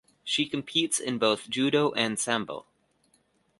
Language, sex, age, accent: English, male, 19-29, United States English